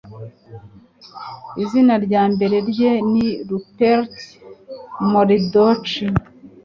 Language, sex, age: Kinyarwanda, female, 40-49